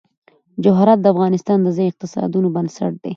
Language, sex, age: Pashto, female, 30-39